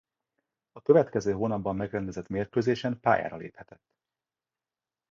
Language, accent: Hungarian, budapesti